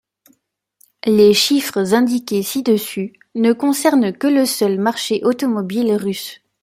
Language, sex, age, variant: French, female, 19-29, Français de métropole